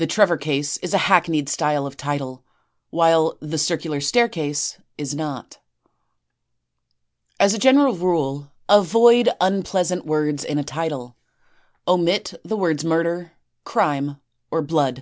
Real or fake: real